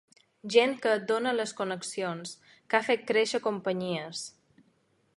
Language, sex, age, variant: Catalan, female, 19-29, Balear